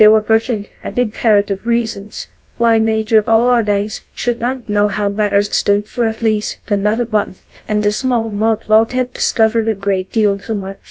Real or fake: fake